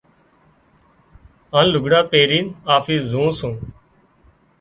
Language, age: Wadiyara Koli, 30-39